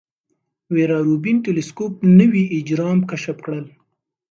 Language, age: Pashto, 19-29